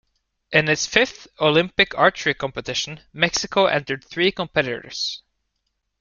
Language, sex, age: English, male, 19-29